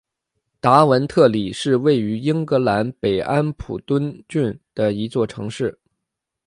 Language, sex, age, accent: Chinese, male, 30-39, 出生地：北京市